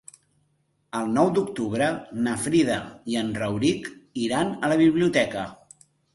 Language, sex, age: Catalan, male, 40-49